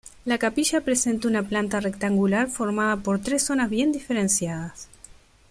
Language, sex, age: Spanish, female, 19-29